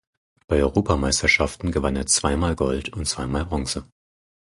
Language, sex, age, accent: German, male, 19-29, Deutschland Deutsch